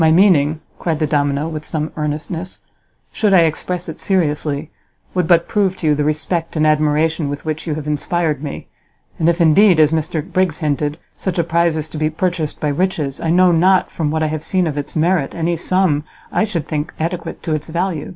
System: none